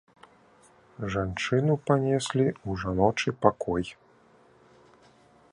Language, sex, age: Belarusian, male, 30-39